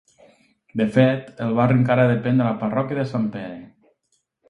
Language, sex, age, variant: Catalan, male, 40-49, Septentrional